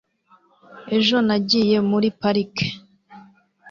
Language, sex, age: Kinyarwanda, female, 19-29